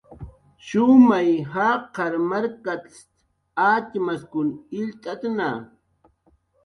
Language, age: Jaqaru, 40-49